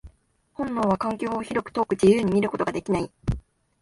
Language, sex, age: Japanese, female, 19-29